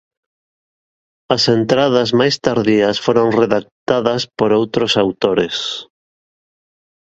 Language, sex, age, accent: Galician, male, 50-59, Atlántico (seseo e gheada)